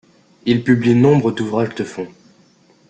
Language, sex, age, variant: French, male, under 19, Français de métropole